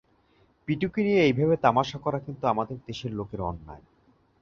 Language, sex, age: Bengali, male, 19-29